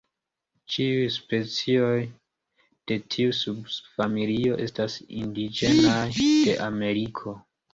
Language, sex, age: Esperanto, male, 19-29